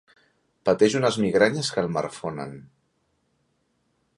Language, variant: Catalan, Central